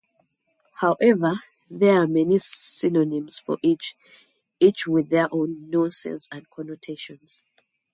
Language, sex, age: English, female, 40-49